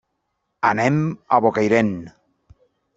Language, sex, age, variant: Catalan, male, 40-49, Central